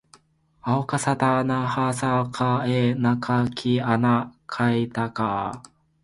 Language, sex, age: Japanese, male, under 19